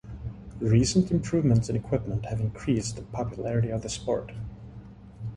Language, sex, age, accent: English, male, 30-39, United States English